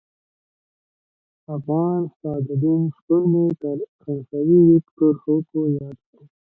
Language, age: Pashto, 19-29